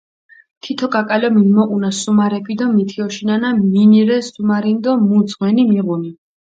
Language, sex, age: Mingrelian, female, 19-29